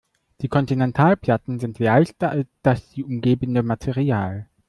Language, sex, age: German, male, 19-29